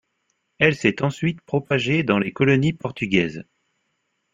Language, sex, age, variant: French, male, 30-39, Français de métropole